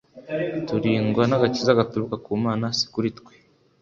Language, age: Kinyarwanda, under 19